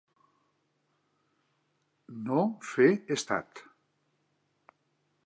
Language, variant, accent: Catalan, Central, central